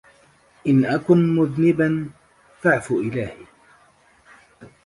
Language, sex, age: Arabic, male, 30-39